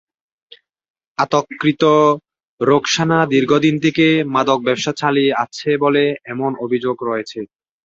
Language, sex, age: Bengali, male, 19-29